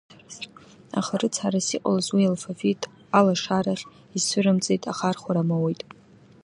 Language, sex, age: Abkhazian, female, under 19